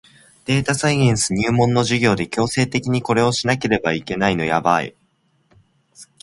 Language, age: Japanese, 19-29